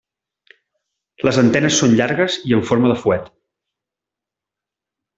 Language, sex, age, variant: Catalan, male, 40-49, Central